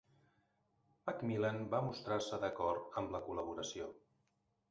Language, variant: Catalan, Central